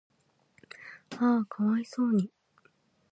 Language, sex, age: Japanese, female, 19-29